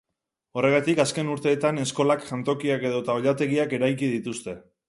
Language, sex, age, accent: Basque, male, 30-39, Erdialdekoa edo Nafarra (Gipuzkoa, Nafarroa)